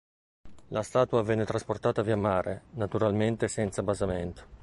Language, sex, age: Italian, male, 50-59